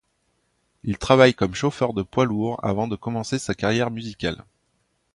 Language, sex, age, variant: French, male, 30-39, Français de métropole